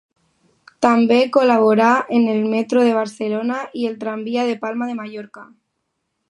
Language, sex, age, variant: Catalan, female, under 19, Alacantí